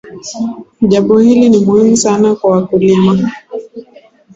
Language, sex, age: Swahili, female, 19-29